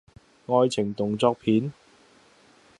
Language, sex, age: Cantonese, male, 30-39